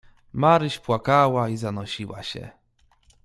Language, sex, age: Polish, male, 30-39